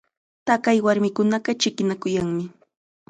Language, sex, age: Chiquián Ancash Quechua, female, 19-29